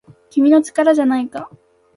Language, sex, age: Japanese, female, 19-29